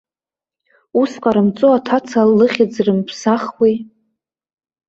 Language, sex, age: Abkhazian, female, 19-29